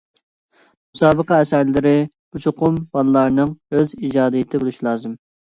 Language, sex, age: Uyghur, male, 30-39